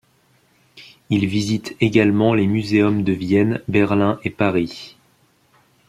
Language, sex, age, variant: French, male, 19-29, Français de métropole